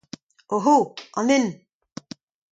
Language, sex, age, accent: Breton, female, 40-49, Kerneveg